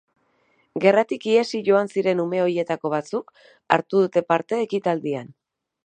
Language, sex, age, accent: Basque, female, 30-39, Erdialdekoa edo Nafarra (Gipuzkoa, Nafarroa)